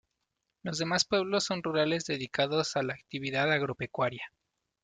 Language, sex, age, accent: Spanish, male, 30-39, México